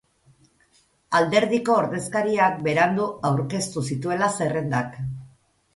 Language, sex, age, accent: Basque, female, 50-59, Erdialdekoa edo Nafarra (Gipuzkoa, Nafarroa)